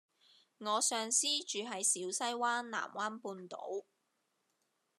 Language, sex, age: Cantonese, female, 30-39